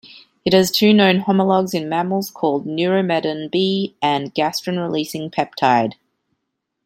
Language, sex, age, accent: English, female, 30-39, Australian English